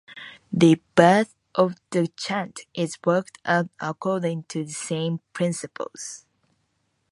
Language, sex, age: English, female, 19-29